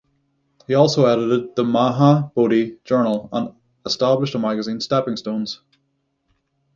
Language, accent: English, Northern Irish